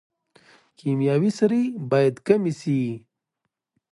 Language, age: Pashto, 40-49